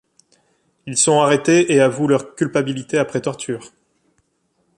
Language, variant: French, Français de métropole